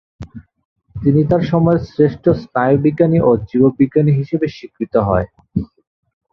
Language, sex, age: Bengali, male, 19-29